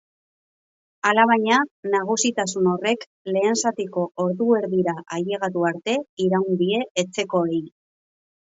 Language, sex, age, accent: Basque, male, 40-49, Mendebalekoa (Araba, Bizkaia, Gipuzkoako mendebaleko herri batzuk)